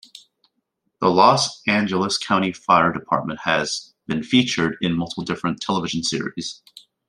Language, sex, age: English, male, 19-29